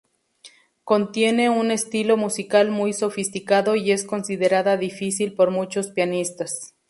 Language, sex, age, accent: Spanish, female, 30-39, México